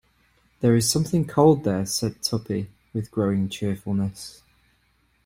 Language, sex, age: English, male, 30-39